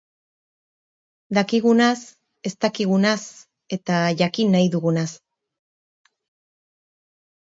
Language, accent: Basque, Erdialdekoa edo Nafarra (Gipuzkoa, Nafarroa)